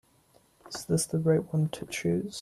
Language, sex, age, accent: English, male, 19-29, United States English